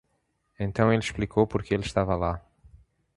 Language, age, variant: Portuguese, 40-49, Portuguese (Portugal)